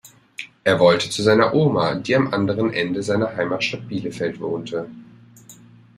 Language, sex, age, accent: German, male, 19-29, Deutschland Deutsch